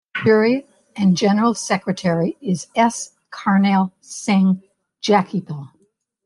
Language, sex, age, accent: English, female, 70-79, United States English